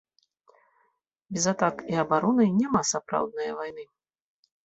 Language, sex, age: Belarusian, female, 40-49